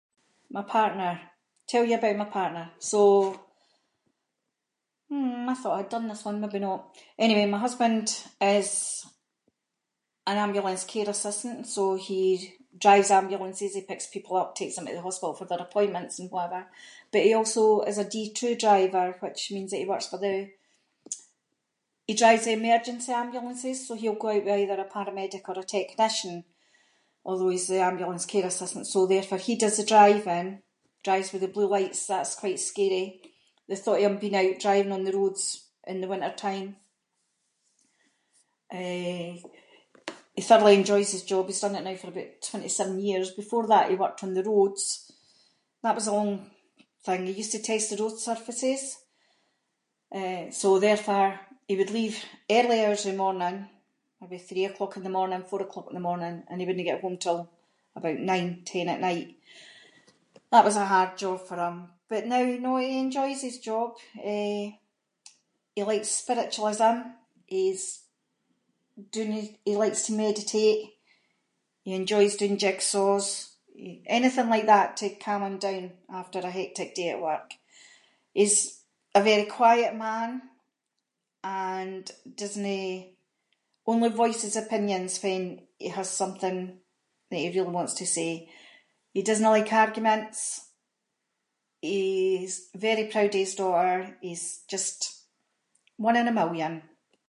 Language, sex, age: Scots, female, 50-59